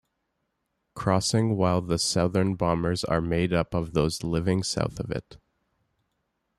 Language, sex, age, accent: English, male, 19-29, Canadian English